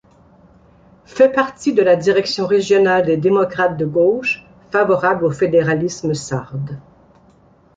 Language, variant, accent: French, Français d'Amérique du Nord, Français du Canada